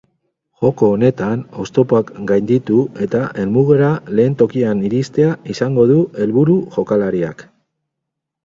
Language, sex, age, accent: Basque, male, 50-59, Mendebalekoa (Araba, Bizkaia, Gipuzkoako mendebaleko herri batzuk)